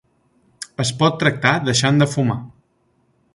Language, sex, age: Catalan, male, 19-29